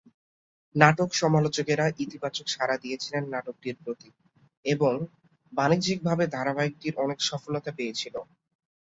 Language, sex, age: Bengali, male, under 19